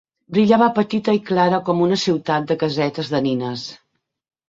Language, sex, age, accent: Catalan, female, 50-59, balear; central